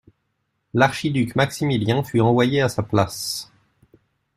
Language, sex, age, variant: French, male, 19-29, Français de métropole